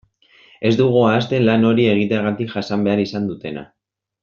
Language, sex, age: Basque, male, 19-29